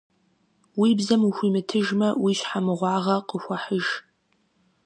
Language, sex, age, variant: Kabardian, female, 19-29, Адыгэбзэ (Къэбэрдей, Кирил, псоми зэдай)